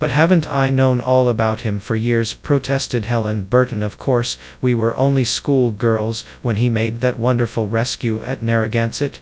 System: TTS, FastPitch